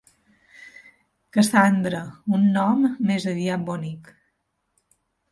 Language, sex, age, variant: Catalan, female, 40-49, Balear